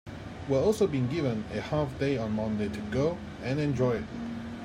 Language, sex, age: English, male, 30-39